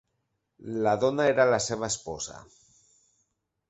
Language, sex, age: Catalan, male, 40-49